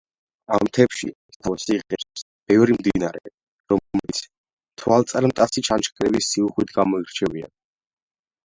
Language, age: Georgian, under 19